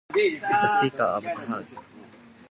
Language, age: English, under 19